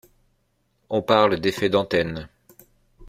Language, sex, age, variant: French, male, 50-59, Français de métropole